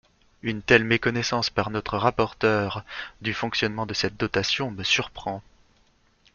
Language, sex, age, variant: French, male, 40-49, Français de métropole